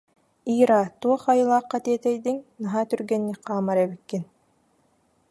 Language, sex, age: Yakut, female, 19-29